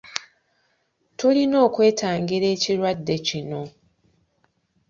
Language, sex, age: Ganda, female, 30-39